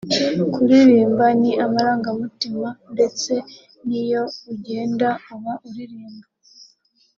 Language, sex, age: Kinyarwanda, female, 19-29